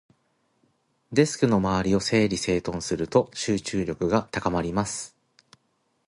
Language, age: Japanese, 40-49